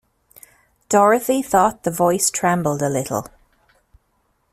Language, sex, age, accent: English, female, 30-39, Irish English